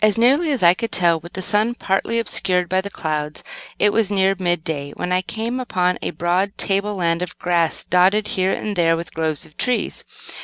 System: none